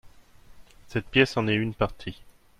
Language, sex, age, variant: French, male, 30-39, Français de métropole